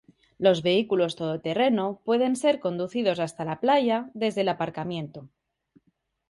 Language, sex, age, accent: Spanish, female, 30-39, España: Centro-Sur peninsular (Madrid, Toledo, Castilla-La Mancha)